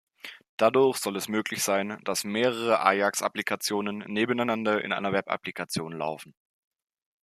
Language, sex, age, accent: German, male, 19-29, Deutschland Deutsch